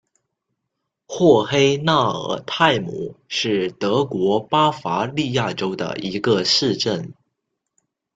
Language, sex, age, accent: Chinese, male, under 19, 出生地：广东省